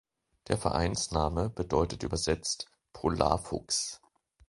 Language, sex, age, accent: German, male, 40-49, Deutschland Deutsch